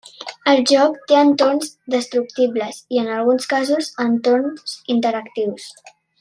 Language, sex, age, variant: Catalan, female, under 19, Central